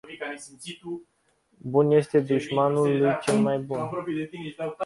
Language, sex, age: Romanian, male, 19-29